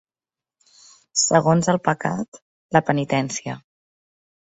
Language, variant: Catalan, Central